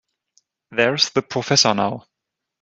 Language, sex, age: English, male, 19-29